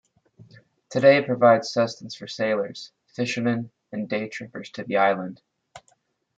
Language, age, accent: English, 30-39, United States English